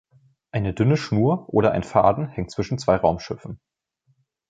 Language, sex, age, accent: German, male, 19-29, Deutschland Deutsch